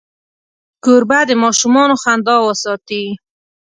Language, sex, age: Pashto, female, 19-29